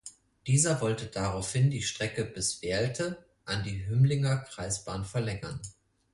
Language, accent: German, Deutschland Deutsch